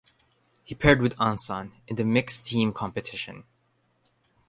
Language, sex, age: English, male, 19-29